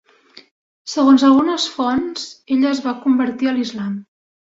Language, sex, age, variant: Catalan, female, 19-29, Central